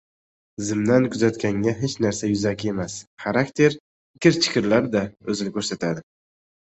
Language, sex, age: Uzbek, male, 19-29